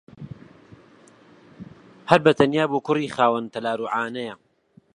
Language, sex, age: Central Kurdish, male, 30-39